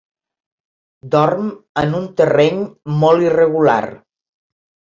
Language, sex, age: Catalan, female, 60-69